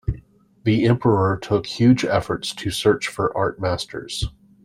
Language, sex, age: English, male, 40-49